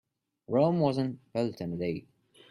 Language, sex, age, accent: English, male, 19-29, United States English